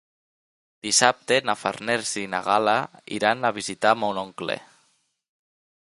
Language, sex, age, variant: Catalan, male, 19-29, Nord-Occidental